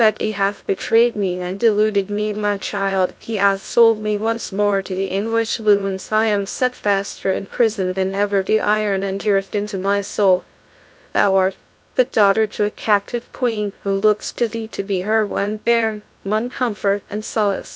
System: TTS, GlowTTS